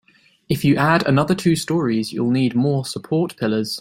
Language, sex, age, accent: English, male, 19-29, England English